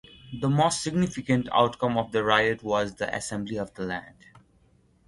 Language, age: English, 19-29